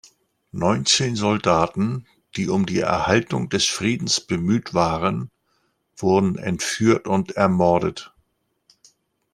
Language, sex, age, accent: German, male, 60-69, Deutschland Deutsch